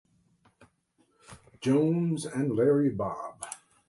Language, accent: English, United States English